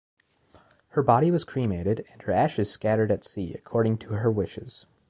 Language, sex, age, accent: English, male, 19-29, United States English